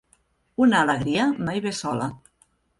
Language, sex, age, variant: Catalan, female, 50-59, Central